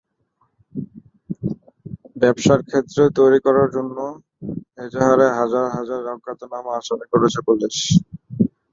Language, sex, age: Bengali, male, 19-29